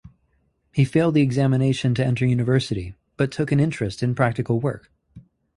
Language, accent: English, United States English